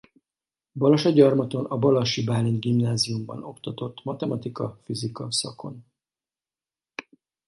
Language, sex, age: Hungarian, male, 50-59